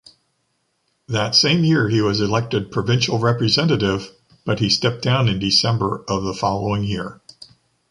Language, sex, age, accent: English, male, 50-59, United States English